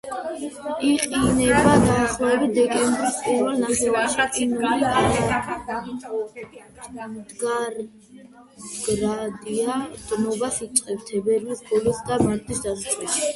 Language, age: Georgian, 19-29